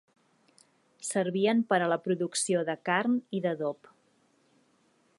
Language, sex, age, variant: Catalan, female, 40-49, Septentrional